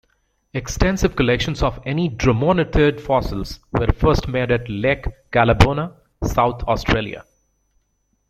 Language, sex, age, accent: English, male, 40-49, United States English